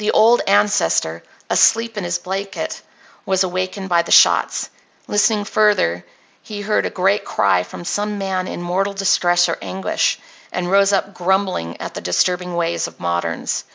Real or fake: real